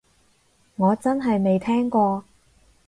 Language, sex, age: Cantonese, female, 19-29